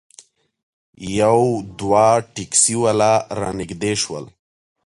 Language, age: Pashto, 30-39